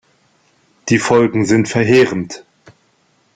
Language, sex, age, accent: German, male, 40-49, Deutschland Deutsch